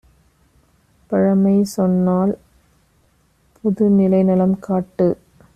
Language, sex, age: Tamil, female, 30-39